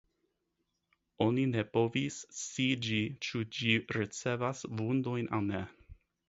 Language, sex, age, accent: Esperanto, male, 19-29, Internacia